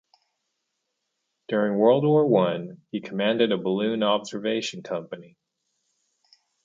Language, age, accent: English, 30-39, United States English